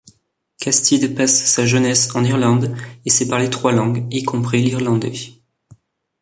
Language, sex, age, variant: French, male, 19-29, Français de métropole